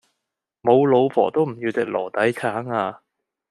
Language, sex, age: Cantonese, male, 19-29